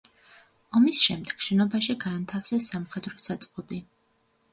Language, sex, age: Georgian, female, 30-39